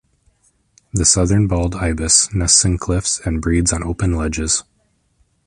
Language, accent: English, United States English